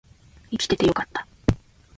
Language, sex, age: Japanese, female, 19-29